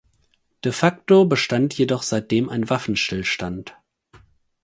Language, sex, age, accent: German, male, 30-39, Deutschland Deutsch